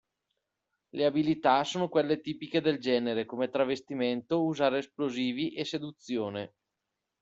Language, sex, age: Italian, male, 30-39